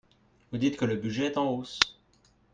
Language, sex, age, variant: French, male, under 19, Français de métropole